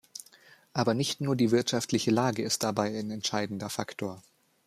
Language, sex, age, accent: German, male, 19-29, Deutschland Deutsch